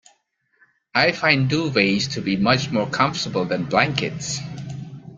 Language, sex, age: English, male, 40-49